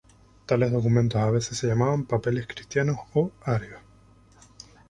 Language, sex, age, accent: Spanish, male, 19-29, España: Islas Canarias